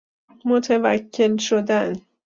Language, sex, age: Persian, female, 30-39